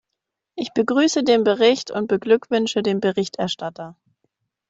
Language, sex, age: German, female, 19-29